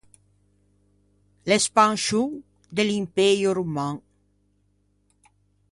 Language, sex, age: Ligurian, female, 60-69